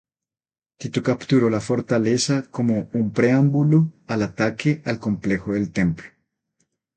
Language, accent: Spanish, Andino-Pacífico: Colombia, Perú, Ecuador, oeste de Bolivia y Venezuela andina